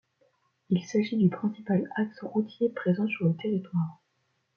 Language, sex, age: French, female, under 19